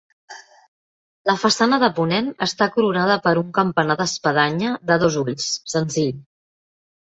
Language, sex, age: Catalan, female, 40-49